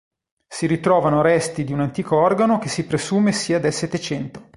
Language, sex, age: Italian, male, 40-49